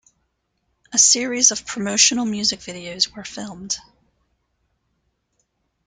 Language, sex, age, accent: English, female, 50-59, United States English